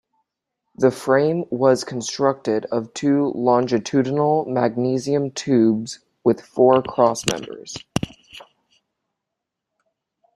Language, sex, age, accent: English, male, under 19, United States English